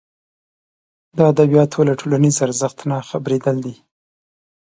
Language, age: Pashto, 30-39